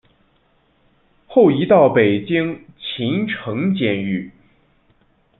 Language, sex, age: Chinese, male, 19-29